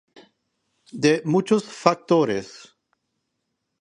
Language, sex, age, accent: Spanish, male, 40-49, Andino-Pacífico: Colombia, Perú, Ecuador, oeste de Bolivia y Venezuela andina